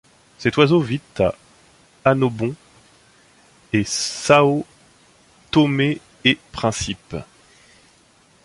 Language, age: French, 40-49